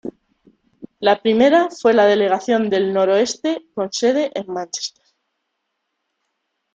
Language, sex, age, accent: Spanish, female, 30-39, España: Centro-Sur peninsular (Madrid, Toledo, Castilla-La Mancha)